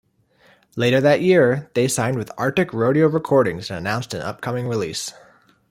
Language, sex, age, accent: English, male, 30-39, United States English